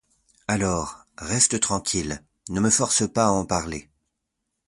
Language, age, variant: French, 30-39, Français de métropole